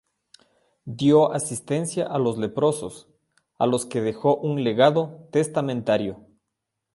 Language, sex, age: Spanish, male, 40-49